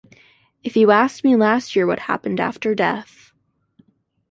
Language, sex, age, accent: English, female, 19-29, United States English